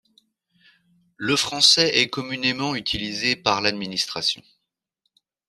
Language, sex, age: French, male, 40-49